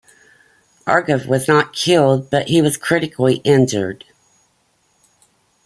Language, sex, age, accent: English, female, 50-59, United States English